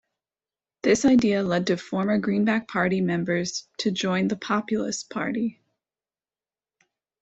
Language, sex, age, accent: English, female, 30-39, United States English